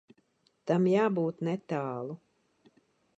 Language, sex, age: Latvian, female, 40-49